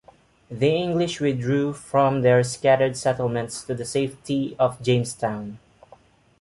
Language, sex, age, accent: English, male, 19-29, Filipino